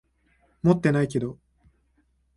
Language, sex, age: Japanese, male, 19-29